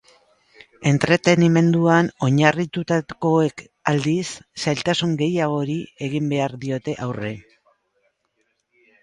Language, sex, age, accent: Basque, female, 60-69, Mendebalekoa (Araba, Bizkaia, Gipuzkoako mendebaleko herri batzuk)